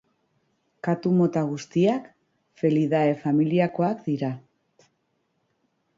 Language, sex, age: Basque, female, 40-49